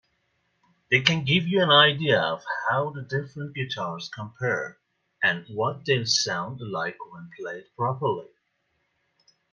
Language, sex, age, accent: English, male, 30-39, United States English